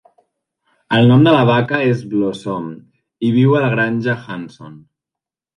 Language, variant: Catalan, Central